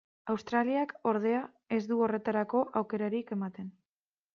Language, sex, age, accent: Basque, female, 19-29, Mendebalekoa (Araba, Bizkaia, Gipuzkoako mendebaleko herri batzuk)